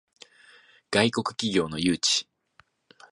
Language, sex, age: Japanese, male, 19-29